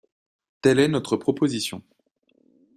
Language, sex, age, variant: French, male, 19-29, Français de métropole